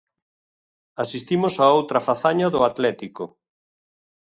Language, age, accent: Galician, 60-69, Oriental (común en zona oriental)